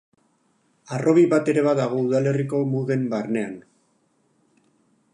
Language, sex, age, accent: Basque, male, 40-49, Erdialdekoa edo Nafarra (Gipuzkoa, Nafarroa)